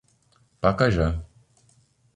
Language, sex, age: Portuguese, male, 19-29